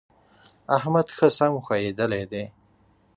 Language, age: Pashto, 19-29